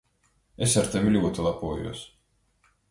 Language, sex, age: Latvian, male, 30-39